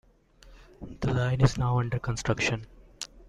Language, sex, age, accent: English, male, 19-29, India and South Asia (India, Pakistan, Sri Lanka)